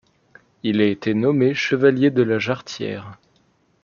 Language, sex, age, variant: French, male, 19-29, Français de métropole